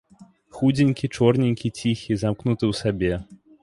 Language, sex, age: Belarusian, male, 19-29